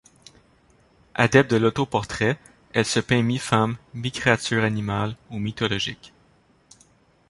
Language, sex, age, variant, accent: French, male, 30-39, Français d'Amérique du Nord, Français du Canada